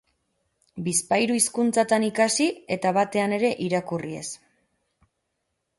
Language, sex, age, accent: Basque, female, 30-39, Erdialdekoa edo Nafarra (Gipuzkoa, Nafarroa)